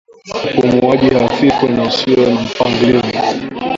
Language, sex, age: Swahili, male, under 19